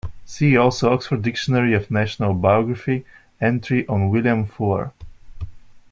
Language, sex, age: English, male, 19-29